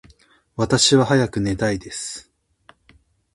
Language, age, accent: Japanese, 19-29, 標準語